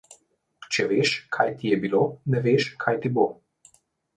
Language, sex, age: Slovenian, male, 19-29